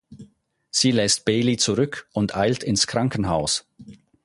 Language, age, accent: German, 50-59, Schweizerdeutsch